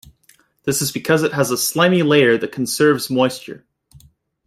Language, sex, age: English, male, 19-29